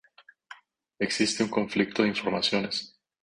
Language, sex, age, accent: Spanish, male, 30-39, América central